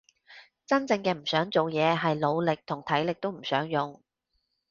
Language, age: Cantonese, 30-39